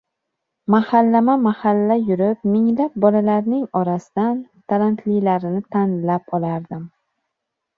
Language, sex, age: Uzbek, female, 30-39